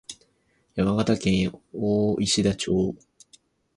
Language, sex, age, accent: Japanese, male, 19-29, 標準語